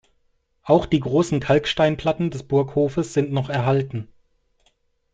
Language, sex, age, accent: German, male, 30-39, Deutschland Deutsch